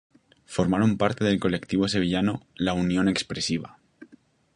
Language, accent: Spanish, España: Centro-Sur peninsular (Madrid, Toledo, Castilla-La Mancha)